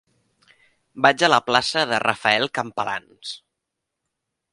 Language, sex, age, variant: Catalan, male, 19-29, Central